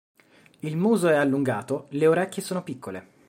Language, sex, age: Italian, male, 30-39